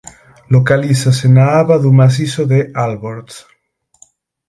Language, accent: Galician, Atlántico (seseo e gheada); Normativo (estándar)